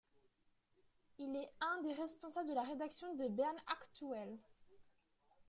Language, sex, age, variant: French, female, under 19, Français de métropole